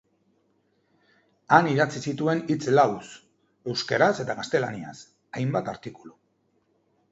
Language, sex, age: Basque, male, 50-59